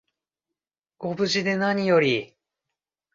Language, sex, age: Japanese, male, 30-39